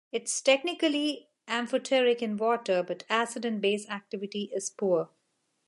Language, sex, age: English, female, 40-49